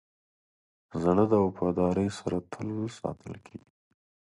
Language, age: Pashto, 19-29